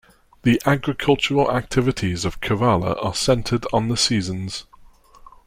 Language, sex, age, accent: English, male, 30-39, England English